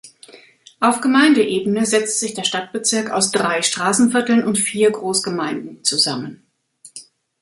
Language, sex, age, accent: German, female, 50-59, Deutschland Deutsch